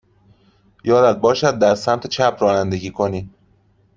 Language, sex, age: Persian, male, 19-29